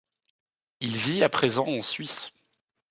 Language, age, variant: French, 30-39, Français de métropole